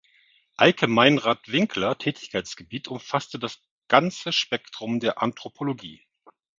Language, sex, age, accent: German, male, 40-49, Deutschland Deutsch